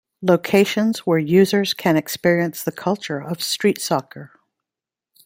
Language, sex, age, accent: English, female, 50-59, United States English